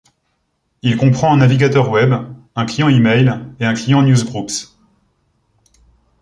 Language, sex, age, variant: French, male, 19-29, Français de métropole